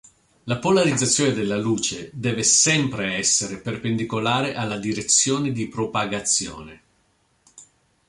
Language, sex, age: Italian, male, 50-59